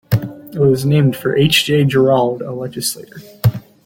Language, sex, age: English, male, under 19